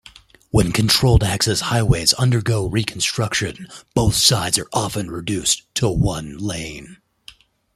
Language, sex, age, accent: English, male, 19-29, United States English